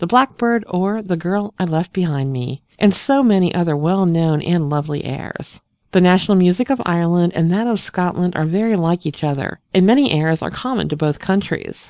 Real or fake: real